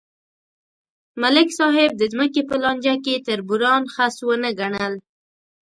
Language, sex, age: Pashto, female, 19-29